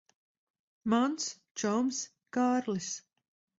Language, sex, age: Latvian, female, 40-49